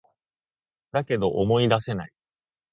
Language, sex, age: Japanese, male, under 19